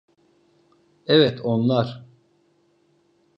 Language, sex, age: Turkish, male, 50-59